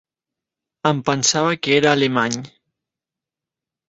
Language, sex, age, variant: Catalan, male, 19-29, Central